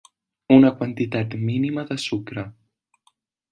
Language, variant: Catalan, Central